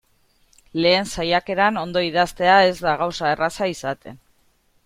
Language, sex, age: Basque, female, 30-39